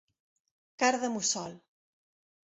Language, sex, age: Catalan, female, 40-49